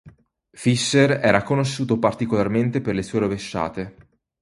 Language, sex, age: Italian, male, 30-39